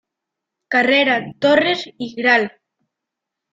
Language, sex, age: Spanish, female, 30-39